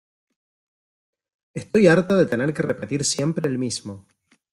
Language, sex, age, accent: Spanish, male, 19-29, Rioplatense: Argentina, Uruguay, este de Bolivia, Paraguay